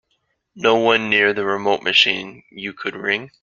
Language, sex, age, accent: English, male, 19-29, United States English